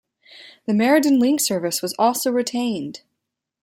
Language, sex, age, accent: English, female, 19-29, United States English